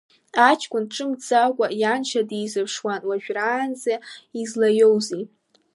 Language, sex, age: Abkhazian, female, under 19